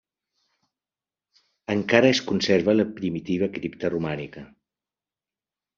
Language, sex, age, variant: Catalan, male, 60-69, Central